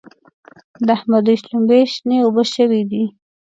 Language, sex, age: Pashto, female, 19-29